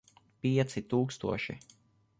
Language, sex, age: Latvian, male, 30-39